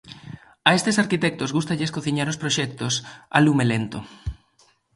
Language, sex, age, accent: Galician, male, 19-29, Normativo (estándar)